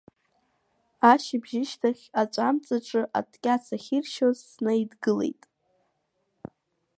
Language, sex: Abkhazian, female